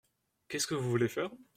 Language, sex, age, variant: French, male, under 19, Français de métropole